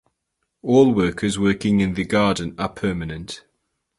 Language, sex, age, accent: English, male, under 19, England English